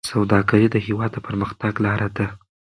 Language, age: Pashto, 19-29